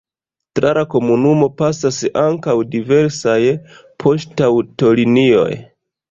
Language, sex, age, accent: Esperanto, male, 30-39, Internacia